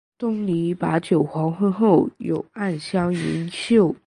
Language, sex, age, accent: Chinese, male, under 19, 出生地：江西省